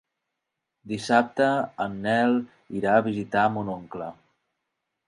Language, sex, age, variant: Catalan, male, 19-29, Central